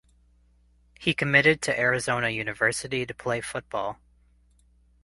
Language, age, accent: English, 19-29, United States English